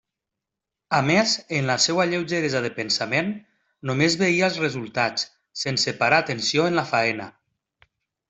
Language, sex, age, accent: Catalan, male, 40-49, valencià